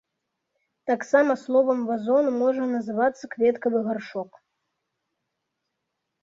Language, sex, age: Belarusian, male, 30-39